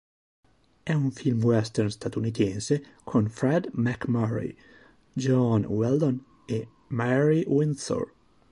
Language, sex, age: Italian, male, 30-39